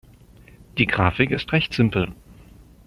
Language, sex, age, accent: German, male, 30-39, Deutschland Deutsch